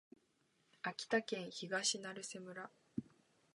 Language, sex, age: Japanese, female, under 19